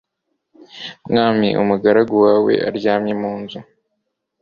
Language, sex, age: Kinyarwanda, male, 19-29